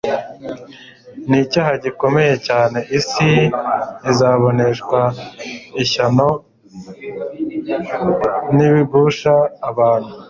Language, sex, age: Kinyarwanda, male, 19-29